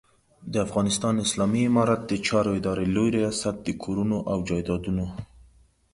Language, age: Pashto, 19-29